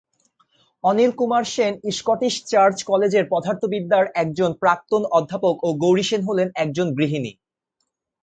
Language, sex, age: Bengali, male, 19-29